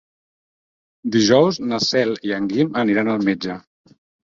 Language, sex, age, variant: Catalan, male, 40-49, Central